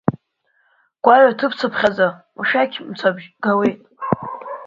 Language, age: Abkhazian, under 19